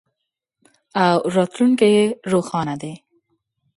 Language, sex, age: Pashto, female, 30-39